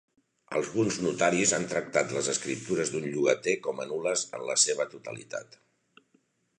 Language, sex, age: Catalan, male, 60-69